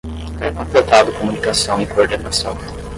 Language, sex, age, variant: Portuguese, male, 19-29, Portuguese (Brasil)